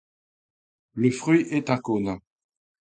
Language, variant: French, Français de métropole